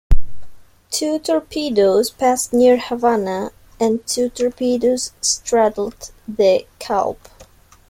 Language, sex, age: English, female, 19-29